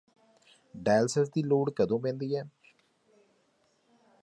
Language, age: Punjabi, 30-39